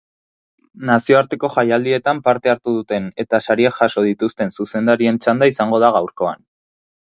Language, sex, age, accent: Basque, male, 19-29, Erdialdekoa edo Nafarra (Gipuzkoa, Nafarroa)